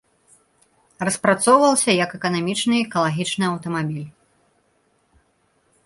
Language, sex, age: Belarusian, female, 19-29